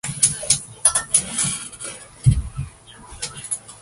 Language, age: English, 19-29